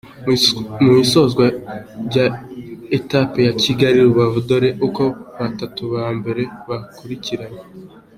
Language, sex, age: Kinyarwanda, male, 19-29